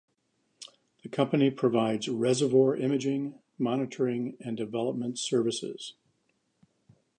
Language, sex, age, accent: English, male, 60-69, United States English